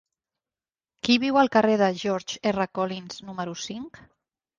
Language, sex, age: Catalan, female, 40-49